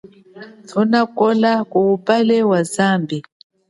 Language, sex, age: Chokwe, female, 40-49